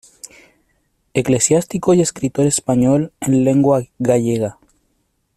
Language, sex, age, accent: Spanish, male, 30-39, Chileno: Chile, Cuyo